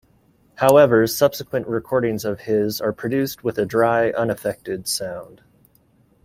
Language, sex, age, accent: English, male, 30-39, United States English